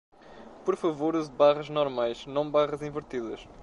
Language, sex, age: Portuguese, male, 19-29